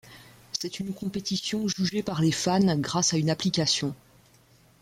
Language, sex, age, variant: French, female, 19-29, Français de métropole